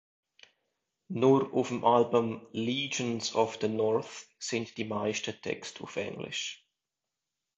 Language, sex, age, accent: German, male, 30-39, Schweizerdeutsch